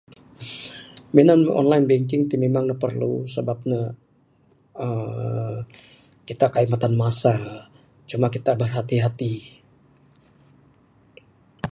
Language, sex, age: Bukar-Sadung Bidayuh, male, 60-69